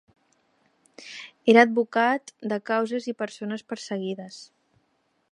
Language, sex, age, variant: Catalan, female, 19-29, Central